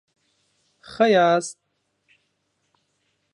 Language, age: Pashto, 19-29